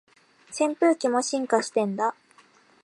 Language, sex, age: Japanese, female, 19-29